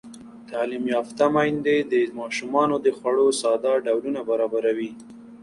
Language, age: Pashto, 19-29